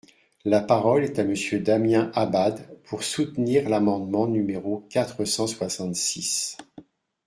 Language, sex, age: French, male, 60-69